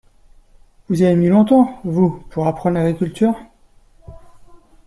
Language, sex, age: French, male, 40-49